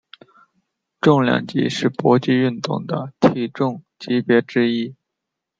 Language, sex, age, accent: Chinese, male, 19-29, 出生地：河北省